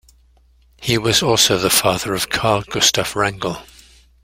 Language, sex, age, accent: English, male, 70-79, England English